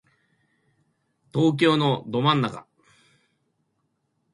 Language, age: Japanese, 60-69